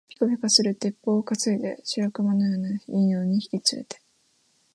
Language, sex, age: Japanese, female, 19-29